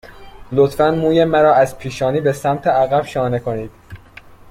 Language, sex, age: Persian, male, 19-29